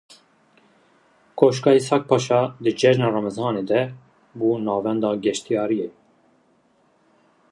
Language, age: Kurdish, 19-29